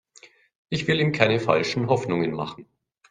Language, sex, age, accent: German, male, 40-49, Deutschland Deutsch